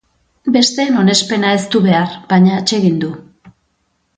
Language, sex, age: Basque, female, 40-49